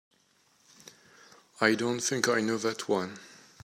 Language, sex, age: English, male, 30-39